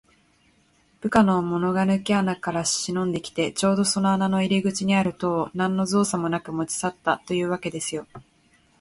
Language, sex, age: Japanese, female, 19-29